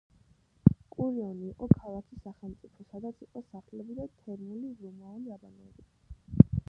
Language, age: Georgian, under 19